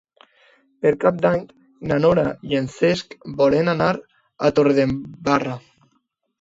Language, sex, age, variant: Catalan, male, under 19, Alacantí